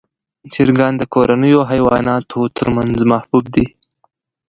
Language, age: Pashto, 19-29